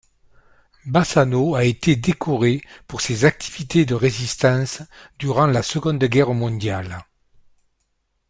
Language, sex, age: French, male, 70-79